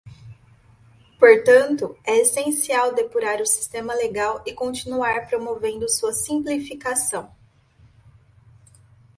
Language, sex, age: Portuguese, female, 30-39